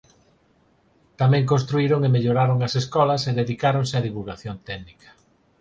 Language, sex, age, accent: Galician, male, 40-49, Normativo (estándar)